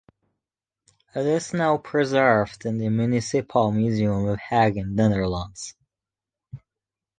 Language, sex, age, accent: English, male, 19-29, Welsh English